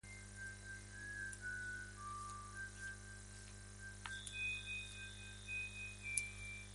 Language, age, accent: Spanish, 40-49, España: Centro-Sur peninsular (Madrid, Toledo, Castilla-La Mancha)